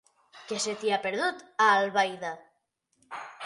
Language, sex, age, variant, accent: Catalan, male, under 19, Nord-Occidental, Tortosí